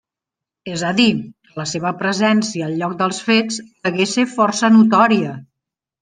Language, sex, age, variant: Catalan, female, 50-59, Central